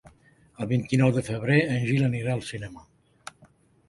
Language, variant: Catalan, Septentrional